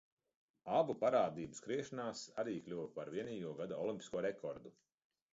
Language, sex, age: Latvian, male, 40-49